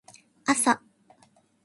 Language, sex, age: Japanese, female, 19-29